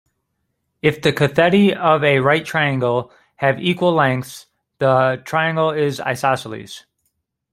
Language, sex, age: English, male, 30-39